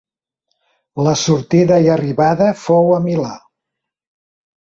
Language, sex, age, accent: Catalan, male, 70-79, Barcelona